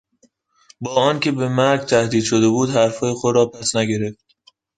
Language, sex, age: Persian, male, under 19